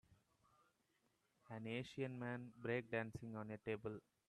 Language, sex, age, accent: English, male, 19-29, India and South Asia (India, Pakistan, Sri Lanka)